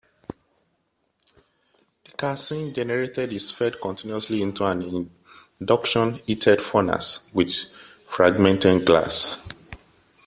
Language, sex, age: English, male, 30-39